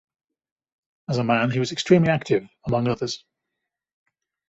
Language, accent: English, England English